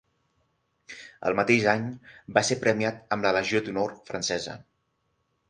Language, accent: Catalan, central; septentrional